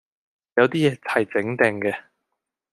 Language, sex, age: Cantonese, male, 19-29